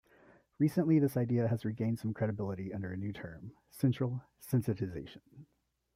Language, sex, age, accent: English, male, 30-39, United States English